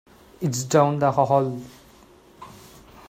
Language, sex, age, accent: English, male, 19-29, India and South Asia (India, Pakistan, Sri Lanka)